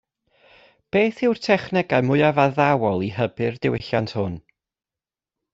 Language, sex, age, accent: Welsh, male, 30-39, Y Deyrnas Unedig Cymraeg